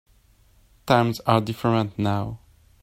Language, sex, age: English, male, 19-29